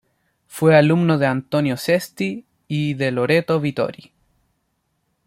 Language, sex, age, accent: Spanish, male, 19-29, Chileno: Chile, Cuyo